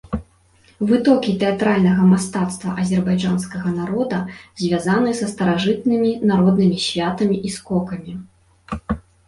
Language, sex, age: Belarusian, female, 19-29